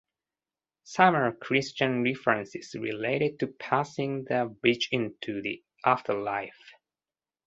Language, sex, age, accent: English, male, 30-39, United States English